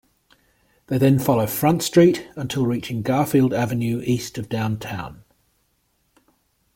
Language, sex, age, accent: English, male, 50-59, Australian English